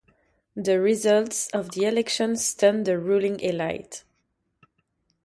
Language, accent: English, United States English